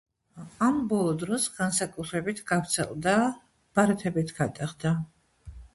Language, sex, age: Georgian, female, 60-69